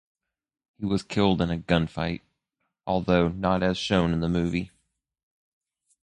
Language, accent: English, United States English